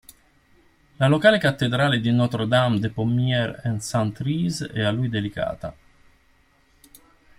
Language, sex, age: Italian, male, 50-59